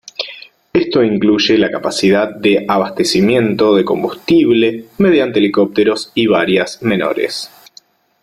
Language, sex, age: Spanish, male, 30-39